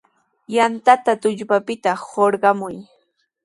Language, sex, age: Sihuas Ancash Quechua, female, 19-29